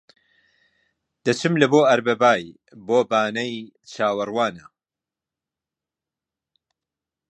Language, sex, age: Central Kurdish, male, 50-59